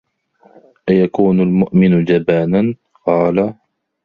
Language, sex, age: Arabic, male, 30-39